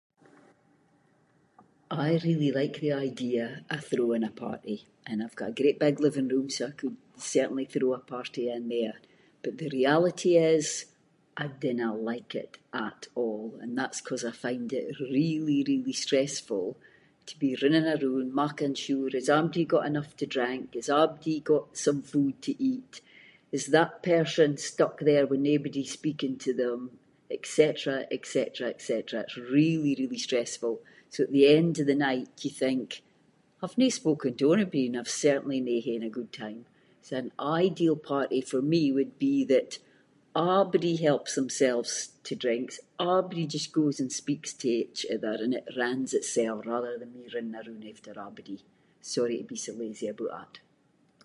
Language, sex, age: Scots, female, 50-59